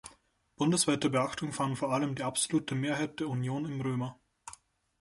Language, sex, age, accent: German, male, 19-29, Österreichisches Deutsch